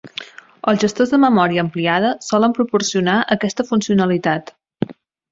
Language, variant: Catalan, Central